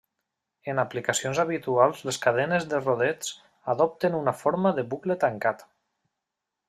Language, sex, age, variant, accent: Catalan, male, 30-39, Valencià meridional, valencià